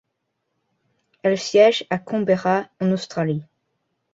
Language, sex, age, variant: French, male, under 19, Français de métropole